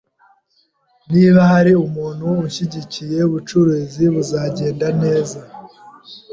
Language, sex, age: Kinyarwanda, male, 19-29